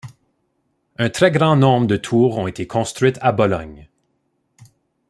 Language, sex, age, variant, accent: French, male, 30-39, Français d'Amérique du Nord, Français du Canada